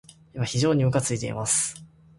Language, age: Japanese, 19-29